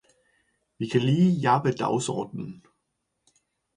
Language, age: Danish, 40-49